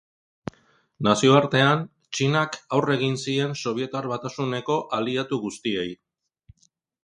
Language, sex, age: Basque, male, 50-59